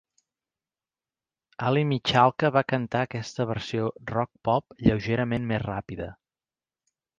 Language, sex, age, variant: Catalan, male, 40-49, Central